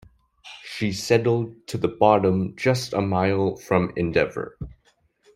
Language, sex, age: English, male, under 19